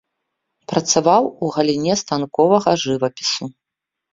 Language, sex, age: Belarusian, female, 40-49